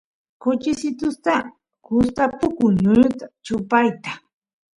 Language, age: Santiago del Estero Quichua, 30-39